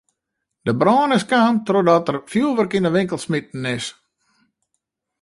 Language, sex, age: Western Frisian, male, 40-49